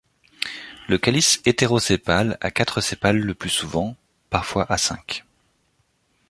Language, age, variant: French, 30-39, Français de métropole